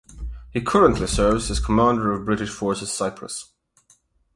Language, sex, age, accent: English, male, 19-29, United States English; England English